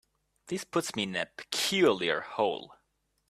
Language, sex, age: English, male, 30-39